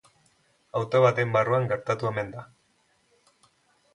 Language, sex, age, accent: Basque, male, 40-49, Mendebalekoa (Araba, Bizkaia, Gipuzkoako mendebaleko herri batzuk)